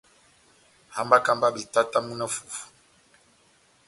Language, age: Batanga, 50-59